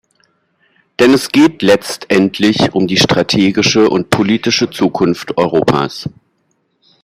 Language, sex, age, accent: German, male, 50-59, Deutschland Deutsch